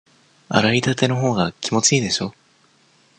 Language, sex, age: Japanese, male, under 19